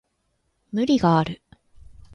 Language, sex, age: Japanese, female, 19-29